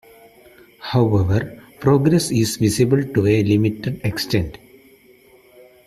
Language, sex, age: English, male, under 19